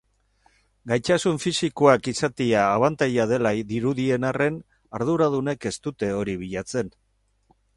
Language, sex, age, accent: Basque, male, 60-69, Mendebalekoa (Araba, Bizkaia, Gipuzkoako mendebaleko herri batzuk)